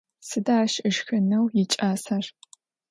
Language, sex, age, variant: Adyghe, female, 19-29, Адыгабзэ (Кирил, пстэумэ зэдыряе)